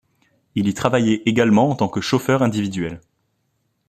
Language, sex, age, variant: French, male, 19-29, Français de métropole